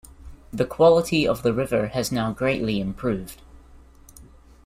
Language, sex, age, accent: English, male, 19-29, New Zealand English